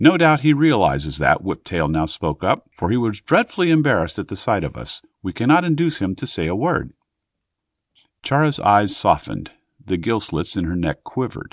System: none